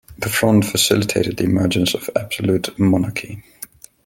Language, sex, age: English, male, 19-29